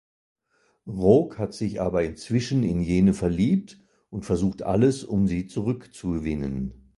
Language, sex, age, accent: German, male, 60-69, Deutschland Deutsch